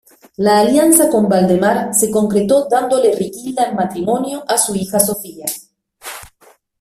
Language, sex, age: Spanish, female, 40-49